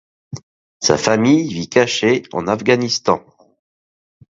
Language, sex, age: French, male, 40-49